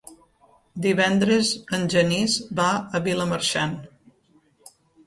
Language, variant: Catalan, Central